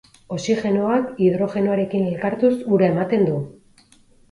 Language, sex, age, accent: Basque, female, 40-49, Erdialdekoa edo Nafarra (Gipuzkoa, Nafarroa)